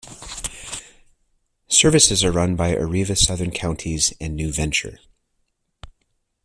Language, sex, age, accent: English, male, 30-39, United States English